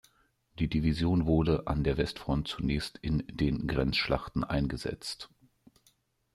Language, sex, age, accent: German, male, 30-39, Deutschland Deutsch